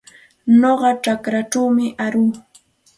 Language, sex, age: Santa Ana de Tusi Pasco Quechua, female, 30-39